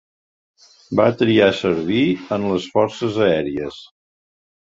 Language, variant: Catalan, Central